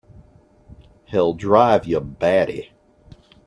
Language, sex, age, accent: English, male, 40-49, United States English